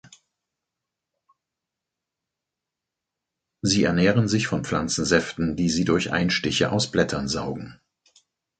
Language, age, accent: German, 50-59, Deutschland Deutsch